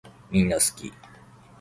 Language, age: Japanese, 19-29